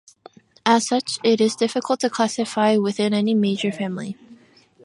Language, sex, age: English, female, 19-29